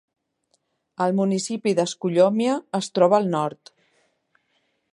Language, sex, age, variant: Catalan, female, 50-59, Central